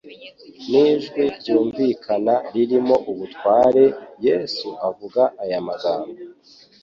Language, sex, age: Kinyarwanda, male, 19-29